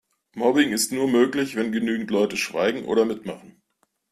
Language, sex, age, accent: German, male, 40-49, Deutschland Deutsch